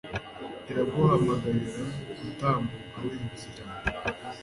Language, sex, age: Kinyarwanda, male, under 19